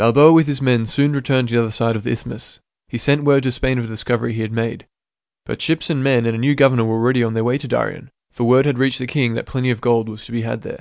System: none